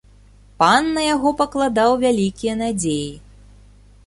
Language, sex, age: Belarusian, female, 30-39